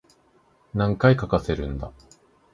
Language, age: Japanese, 19-29